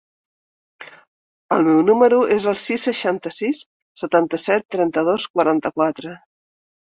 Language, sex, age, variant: Catalan, female, 50-59, Central